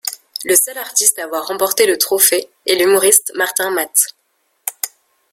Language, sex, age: French, female, 19-29